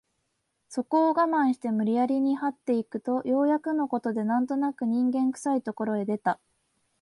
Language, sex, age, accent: Japanese, female, 19-29, 関東